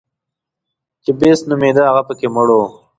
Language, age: Pashto, 19-29